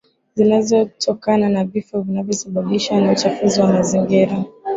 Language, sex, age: Swahili, female, 19-29